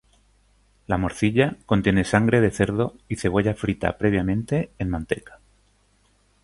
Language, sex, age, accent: Spanish, male, 30-39, España: Centro-Sur peninsular (Madrid, Toledo, Castilla-La Mancha)